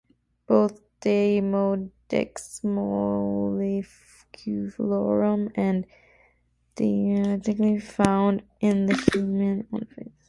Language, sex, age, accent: English, female, 19-29, United States English